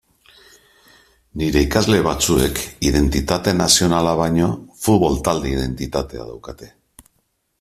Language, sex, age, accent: Basque, male, 50-59, Mendebalekoa (Araba, Bizkaia, Gipuzkoako mendebaleko herri batzuk)